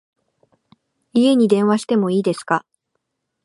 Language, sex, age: Japanese, female, 19-29